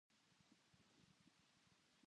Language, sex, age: Japanese, female, under 19